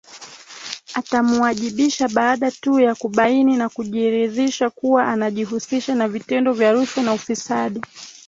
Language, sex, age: Swahili, female, 19-29